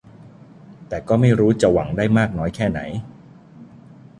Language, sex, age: Thai, male, 40-49